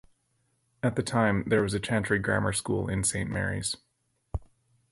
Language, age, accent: English, 30-39, Canadian English